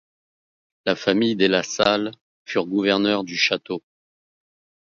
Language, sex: French, male